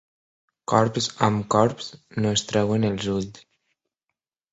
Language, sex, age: Catalan, male, under 19